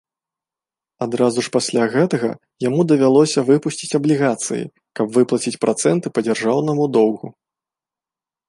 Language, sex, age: Belarusian, male, 19-29